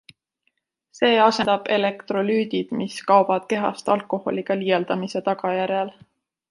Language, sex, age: Estonian, female, 19-29